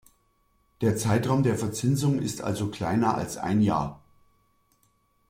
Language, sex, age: German, male, 50-59